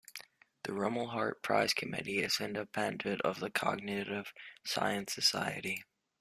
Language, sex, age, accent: English, male, under 19, United States English